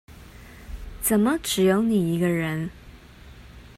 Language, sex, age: Chinese, female, 30-39